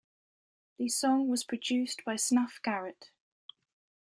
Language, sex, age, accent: English, female, 19-29, England English